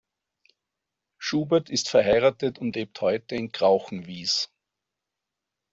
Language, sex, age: German, male, 50-59